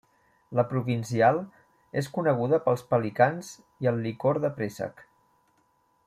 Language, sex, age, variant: Catalan, male, 40-49, Central